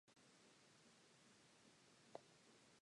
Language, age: English, 19-29